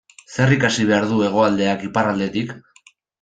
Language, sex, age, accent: Basque, male, 19-29, Erdialdekoa edo Nafarra (Gipuzkoa, Nafarroa)